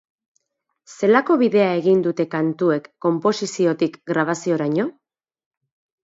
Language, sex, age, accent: Basque, female, 40-49, Mendebalekoa (Araba, Bizkaia, Gipuzkoako mendebaleko herri batzuk)